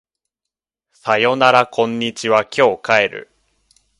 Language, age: Japanese, 19-29